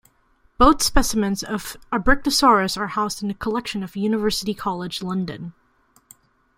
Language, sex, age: English, female, 19-29